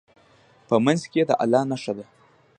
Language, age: Pashto, under 19